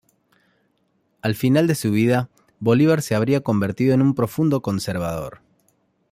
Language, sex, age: Spanish, male, 30-39